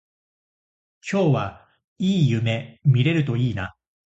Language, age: Japanese, 40-49